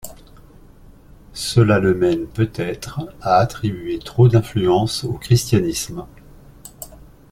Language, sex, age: French, male, 50-59